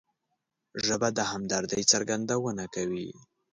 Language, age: Pashto, 19-29